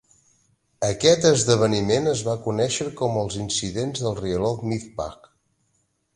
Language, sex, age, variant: Catalan, male, 50-59, Nord-Occidental